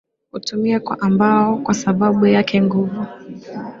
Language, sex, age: Swahili, female, 19-29